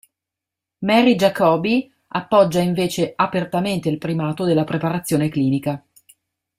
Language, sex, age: Italian, female, 40-49